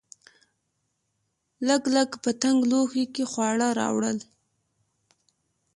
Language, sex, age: Pashto, female, 19-29